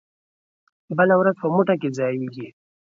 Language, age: Pashto, 19-29